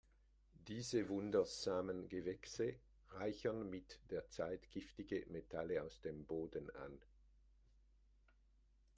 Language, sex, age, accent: German, male, 60-69, Schweizerdeutsch